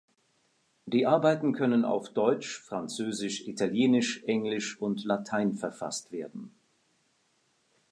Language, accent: German, Schweizerdeutsch